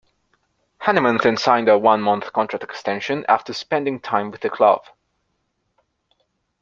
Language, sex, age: English, male, 19-29